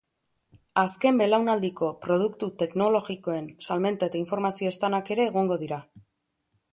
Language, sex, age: Basque, female, 40-49